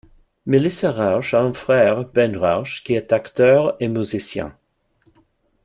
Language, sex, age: French, male, 50-59